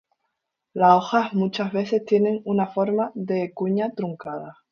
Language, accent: Spanish, España: Islas Canarias